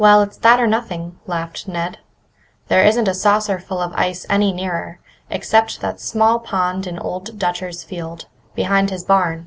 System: none